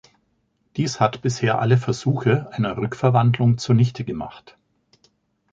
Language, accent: German, Deutschland Deutsch